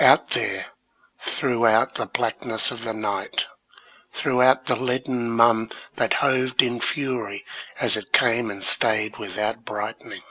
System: none